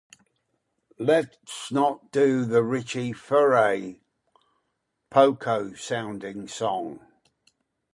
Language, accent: English, England English